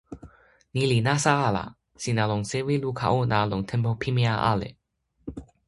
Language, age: Toki Pona, under 19